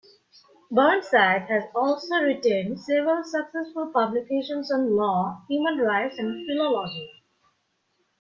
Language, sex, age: English, female, 19-29